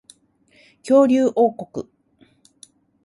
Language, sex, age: Japanese, female, 50-59